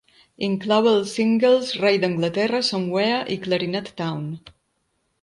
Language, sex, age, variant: Catalan, female, 50-59, Balear